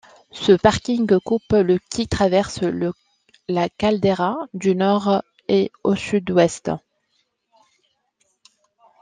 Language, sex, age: French, female, 19-29